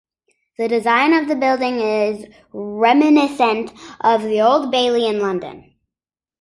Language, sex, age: English, male, 19-29